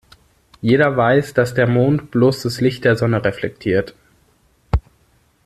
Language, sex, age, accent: German, male, 19-29, Deutschland Deutsch